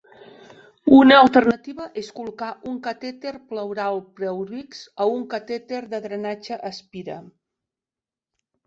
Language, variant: Catalan, Central